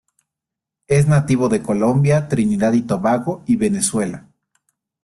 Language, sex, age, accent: Spanish, male, 30-39, México